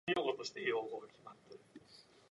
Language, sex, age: English, male, under 19